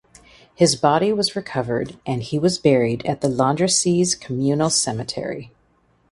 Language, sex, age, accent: English, female, 40-49, United States English